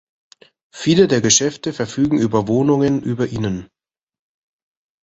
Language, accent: German, Deutschland Deutsch